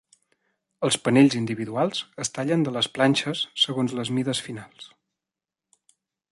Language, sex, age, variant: Catalan, male, 19-29, Central